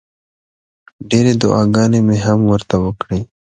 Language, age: Pashto, 19-29